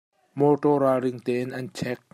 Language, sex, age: Hakha Chin, male, 30-39